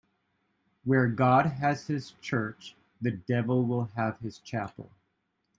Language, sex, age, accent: English, male, 40-49, United States English